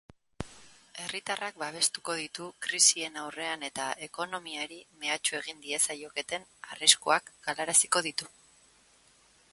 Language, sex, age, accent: Basque, female, 40-49, Erdialdekoa edo Nafarra (Gipuzkoa, Nafarroa)